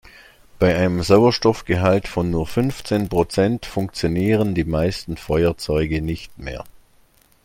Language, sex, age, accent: German, male, 60-69, Deutschland Deutsch